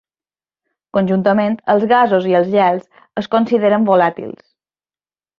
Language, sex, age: Catalan, female, 30-39